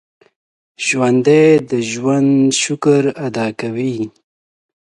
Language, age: Pashto, 19-29